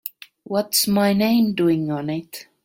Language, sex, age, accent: English, female, 19-29, England English